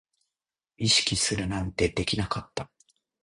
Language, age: Japanese, 30-39